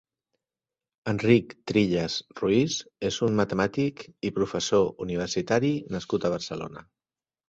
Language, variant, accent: Catalan, Central, Barcelonès